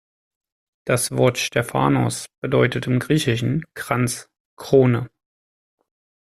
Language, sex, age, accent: German, male, 19-29, Deutschland Deutsch